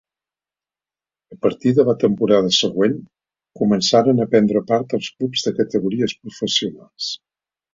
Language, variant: Catalan, Central